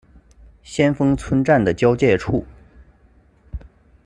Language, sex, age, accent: Chinese, male, 30-39, 出生地：河南省